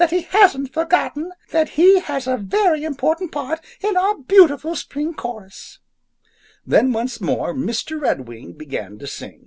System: none